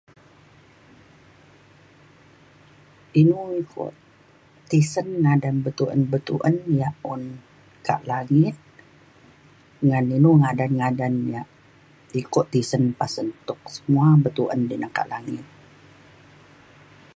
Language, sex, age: Mainstream Kenyah, female, 60-69